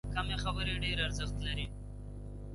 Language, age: Pashto, 19-29